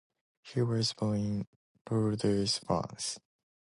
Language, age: English, 19-29